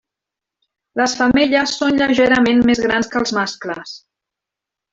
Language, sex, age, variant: Catalan, female, 40-49, Central